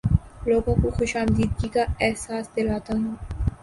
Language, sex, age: Urdu, female, 19-29